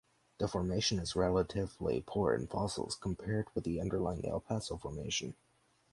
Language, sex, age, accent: English, male, under 19, United States English